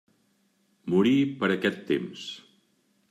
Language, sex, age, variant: Catalan, male, 50-59, Central